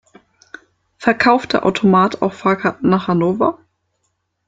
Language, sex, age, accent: German, female, 19-29, Deutschland Deutsch